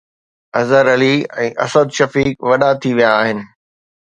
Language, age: Sindhi, 40-49